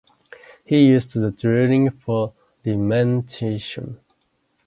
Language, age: English, 19-29